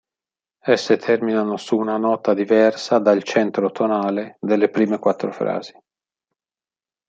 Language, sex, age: Italian, male, 50-59